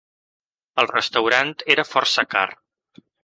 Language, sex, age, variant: Catalan, male, 30-39, Balear